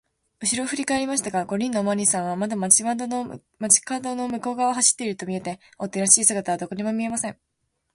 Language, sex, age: Japanese, female, under 19